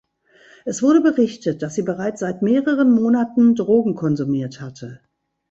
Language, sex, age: German, female, 60-69